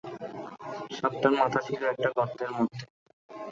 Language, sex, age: Bengali, male, 19-29